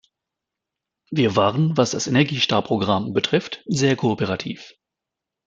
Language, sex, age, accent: German, male, 30-39, Deutschland Deutsch